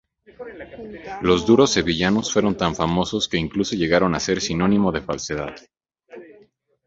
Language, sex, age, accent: Spanish, male, 19-29, México